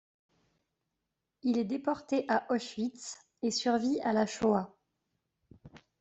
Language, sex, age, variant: French, female, 30-39, Français de métropole